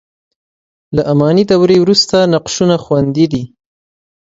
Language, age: Pashto, 19-29